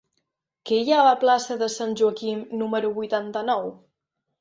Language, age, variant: Catalan, 19-29, Central